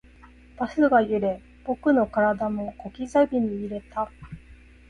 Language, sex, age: Japanese, female, 30-39